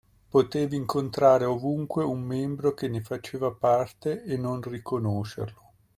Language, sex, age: Italian, male, 40-49